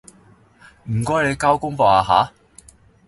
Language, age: Cantonese, 30-39